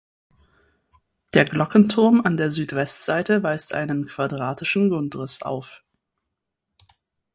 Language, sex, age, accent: German, female, 19-29, Deutschland Deutsch